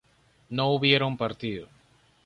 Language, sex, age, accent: Spanish, male, 30-39, Caribe: Cuba, Venezuela, Puerto Rico, República Dominicana, Panamá, Colombia caribeña, México caribeño, Costa del golfo de México